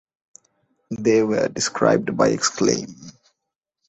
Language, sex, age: English, male, 19-29